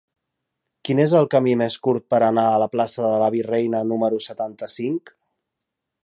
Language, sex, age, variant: Catalan, male, 30-39, Central